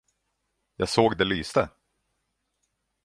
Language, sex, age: Swedish, male, 30-39